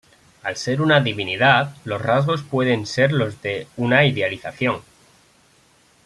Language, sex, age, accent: Spanish, male, 19-29, España: Centro-Sur peninsular (Madrid, Toledo, Castilla-La Mancha)